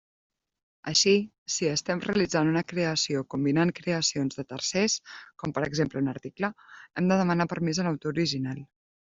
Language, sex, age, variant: Catalan, female, 30-39, Central